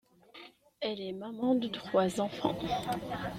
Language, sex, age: French, female, 19-29